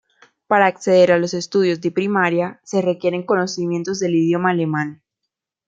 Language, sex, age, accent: Spanish, female, 19-29, Caribe: Cuba, Venezuela, Puerto Rico, República Dominicana, Panamá, Colombia caribeña, México caribeño, Costa del golfo de México